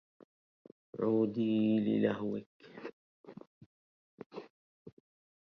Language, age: Arabic, 40-49